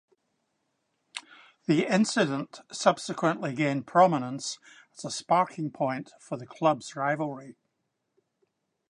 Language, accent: English, Scottish English